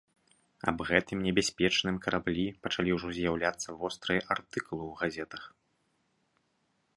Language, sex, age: Belarusian, male, 30-39